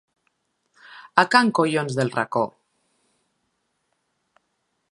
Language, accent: Catalan, apitxat